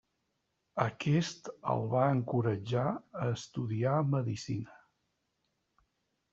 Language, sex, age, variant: Catalan, male, 60-69, Central